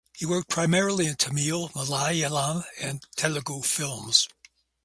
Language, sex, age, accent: English, male, 70-79, United States English